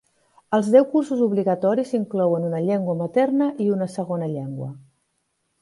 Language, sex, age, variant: Catalan, female, 40-49, Central